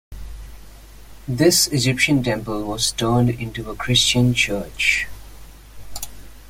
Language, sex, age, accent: English, male, under 19, India and South Asia (India, Pakistan, Sri Lanka)